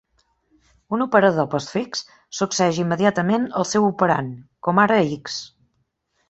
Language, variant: Catalan, Central